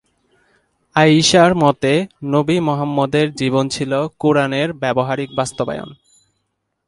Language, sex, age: Bengali, male, 19-29